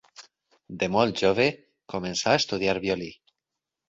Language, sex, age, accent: Catalan, male, 40-49, valencià